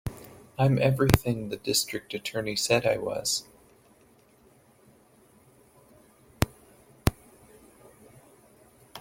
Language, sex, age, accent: English, male, 40-49, United States English